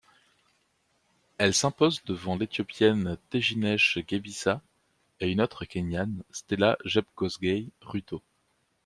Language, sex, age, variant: French, male, 19-29, Français de métropole